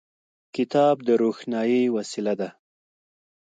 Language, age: Pashto, 30-39